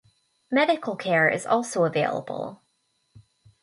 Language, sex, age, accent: English, female, under 19, United States English